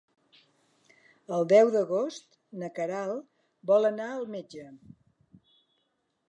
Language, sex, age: Catalan, female, 60-69